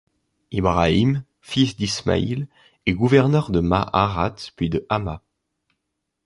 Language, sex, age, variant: French, male, under 19, Français de métropole